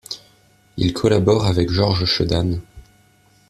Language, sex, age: French, male, 19-29